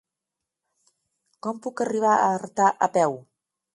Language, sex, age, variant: Catalan, female, 50-59, Nord-Occidental